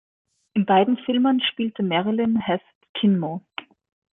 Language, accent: German, Österreichisches Deutsch